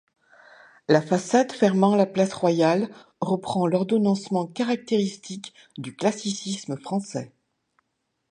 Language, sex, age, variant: French, female, 60-69, Français de métropole